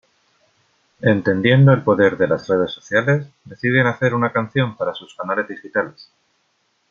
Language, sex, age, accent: Spanish, male, 40-49, España: Sur peninsular (Andalucia, Extremadura, Murcia)